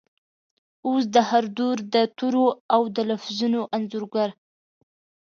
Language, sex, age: Pashto, female, 19-29